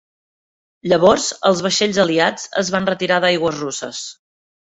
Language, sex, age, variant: Catalan, female, 40-49, Septentrional